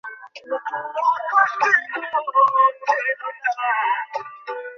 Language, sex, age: Bengali, male, 40-49